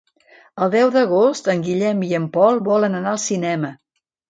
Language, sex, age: Catalan, female, 60-69